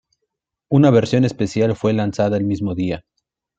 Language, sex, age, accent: Spanish, male, 19-29, México